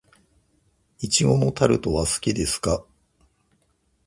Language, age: Japanese, 50-59